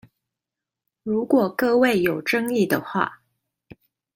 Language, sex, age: Chinese, female, 30-39